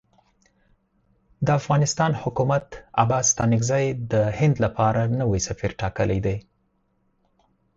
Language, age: Pashto, 30-39